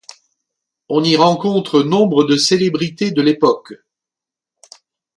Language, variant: French, Français de métropole